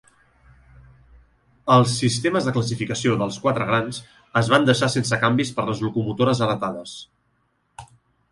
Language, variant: Catalan, Central